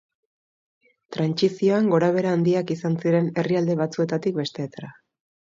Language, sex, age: Basque, female, 30-39